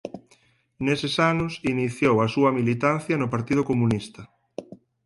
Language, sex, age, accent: Galician, male, 19-29, Atlántico (seseo e gheada)